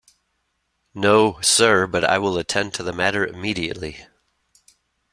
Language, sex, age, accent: English, male, 50-59, United States English